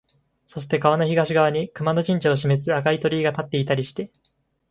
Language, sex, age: Japanese, male, 19-29